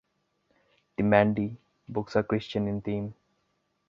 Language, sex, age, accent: English, male, 19-29, India and South Asia (India, Pakistan, Sri Lanka)